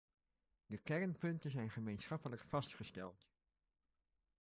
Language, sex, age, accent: Dutch, male, 30-39, Nederlands Nederlands